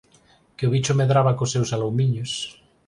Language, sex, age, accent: Galician, male, 40-49, Normativo (estándar)